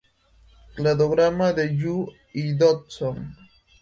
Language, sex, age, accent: Spanish, male, under 19, Andino-Pacífico: Colombia, Perú, Ecuador, oeste de Bolivia y Venezuela andina